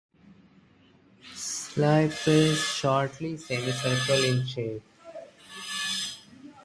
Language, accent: English, India and South Asia (India, Pakistan, Sri Lanka)